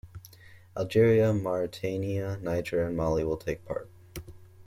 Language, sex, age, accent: English, male, 19-29, United States English